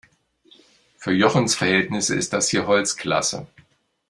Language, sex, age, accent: German, male, 40-49, Deutschland Deutsch